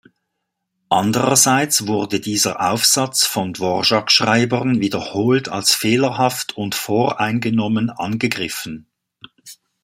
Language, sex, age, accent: German, male, 60-69, Schweizerdeutsch